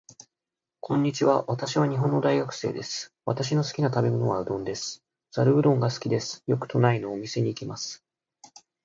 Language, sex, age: Japanese, male, 19-29